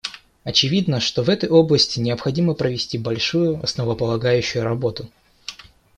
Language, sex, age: Russian, male, under 19